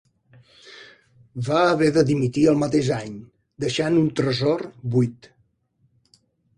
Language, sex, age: Catalan, male, 50-59